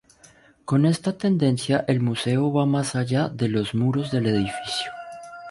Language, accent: Spanish, Caribe: Cuba, Venezuela, Puerto Rico, República Dominicana, Panamá, Colombia caribeña, México caribeño, Costa del golfo de México